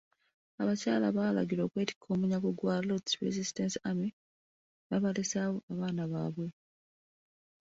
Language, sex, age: Ganda, female, 30-39